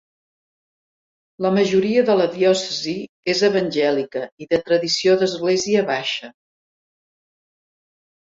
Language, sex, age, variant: Catalan, female, 60-69, Central